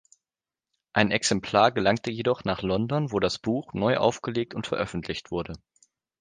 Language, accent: German, Deutschland Deutsch